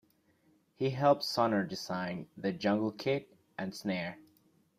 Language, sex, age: English, male, 19-29